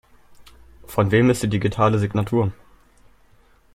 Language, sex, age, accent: German, male, under 19, Deutschland Deutsch